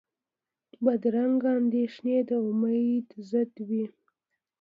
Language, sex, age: Pashto, female, 19-29